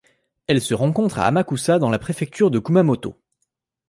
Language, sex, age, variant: French, male, 19-29, Français de métropole